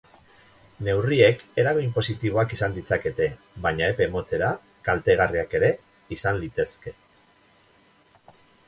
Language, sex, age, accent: Basque, male, 50-59, Mendebalekoa (Araba, Bizkaia, Gipuzkoako mendebaleko herri batzuk)